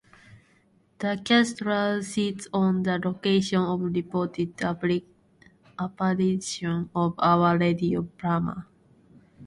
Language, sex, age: English, female, 19-29